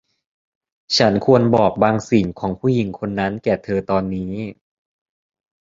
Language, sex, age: Thai, male, 19-29